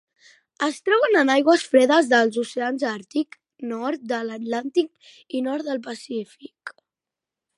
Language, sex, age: Catalan, female, 40-49